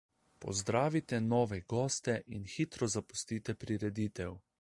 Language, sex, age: Slovenian, male, 19-29